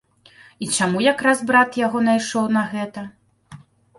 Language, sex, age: Belarusian, female, 30-39